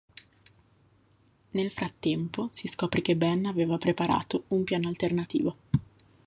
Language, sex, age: Italian, female, 30-39